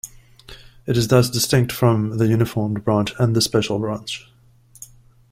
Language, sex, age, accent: English, male, 30-39, Southern African (South Africa, Zimbabwe, Namibia)